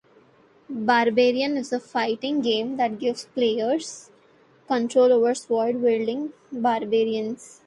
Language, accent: English, United States English